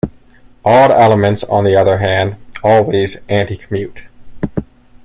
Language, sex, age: English, male, 19-29